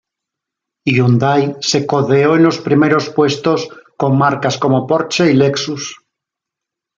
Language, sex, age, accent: Spanish, male, 40-49, España: Norte peninsular (Asturias, Castilla y León, Cantabria, País Vasco, Navarra, Aragón, La Rioja, Guadalajara, Cuenca)